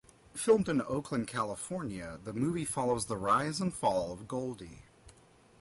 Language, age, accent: English, 19-29, United States English